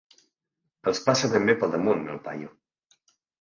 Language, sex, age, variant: Catalan, male, 19-29, Central